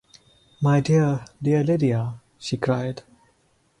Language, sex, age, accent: English, male, 19-29, India and South Asia (India, Pakistan, Sri Lanka)